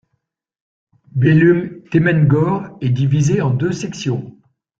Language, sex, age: French, male, 60-69